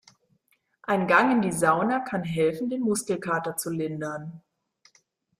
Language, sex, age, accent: German, female, 40-49, Deutschland Deutsch